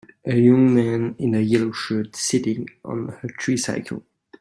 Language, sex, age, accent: English, male, 19-29, Canadian English